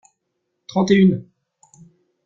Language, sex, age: French, male, 19-29